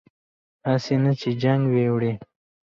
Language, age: Pashto, 19-29